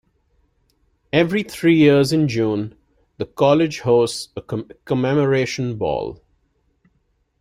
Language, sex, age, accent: English, male, 40-49, India and South Asia (India, Pakistan, Sri Lanka)